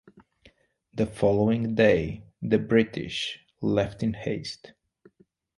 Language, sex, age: English, male, 30-39